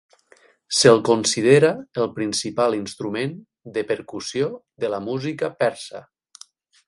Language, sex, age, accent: Catalan, male, 30-39, valencià; valencià meridional